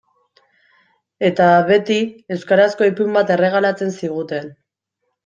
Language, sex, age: Basque, female, 19-29